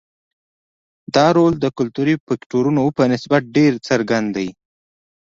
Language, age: Pashto, 19-29